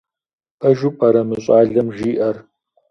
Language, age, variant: Kabardian, 50-59, Адыгэбзэ (Къэбэрдей, Кирил, псоми зэдай)